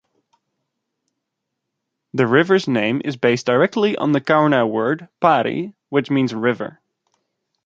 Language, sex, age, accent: English, male, under 19, United States English